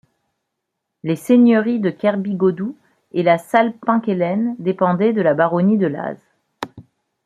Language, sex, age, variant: French, female, 30-39, Français de métropole